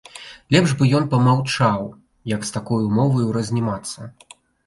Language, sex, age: Belarusian, male, 19-29